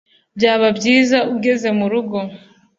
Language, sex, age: Kinyarwanda, female, 19-29